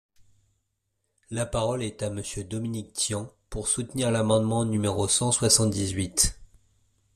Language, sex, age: French, male, 30-39